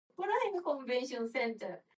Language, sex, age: English, female, 19-29